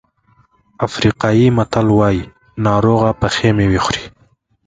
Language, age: Pashto, 19-29